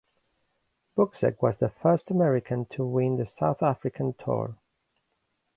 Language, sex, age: English, male, 50-59